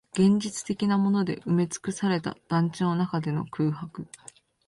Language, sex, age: Japanese, female, 19-29